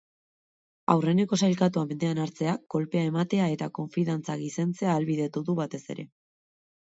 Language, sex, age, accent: Basque, female, 19-29, Mendebalekoa (Araba, Bizkaia, Gipuzkoako mendebaleko herri batzuk)